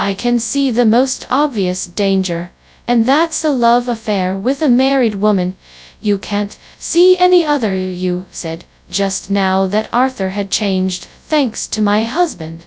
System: TTS, FastPitch